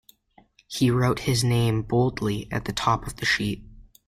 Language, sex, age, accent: English, male, under 19, United States English